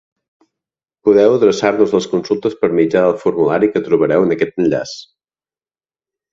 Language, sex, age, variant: Catalan, male, 30-39, Central